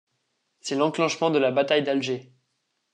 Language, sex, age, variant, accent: French, male, under 19, Français d'Europe, Français de Suisse